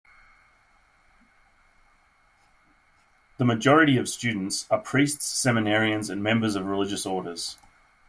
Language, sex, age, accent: English, male, 30-39, Australian English